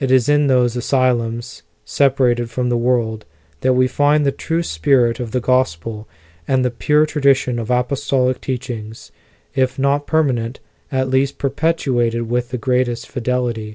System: none